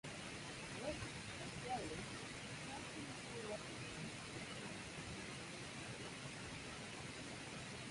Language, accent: English, United States English